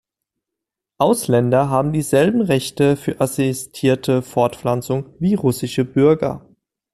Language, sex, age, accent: German, male, 30-39, Deutschland Deutsch